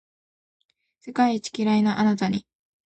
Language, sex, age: Japanese, female, 19-29